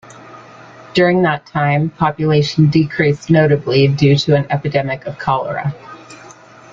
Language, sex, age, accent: English, female, 50-59, United States English